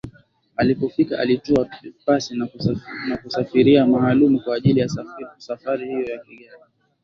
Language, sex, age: Swahili, male, 19-29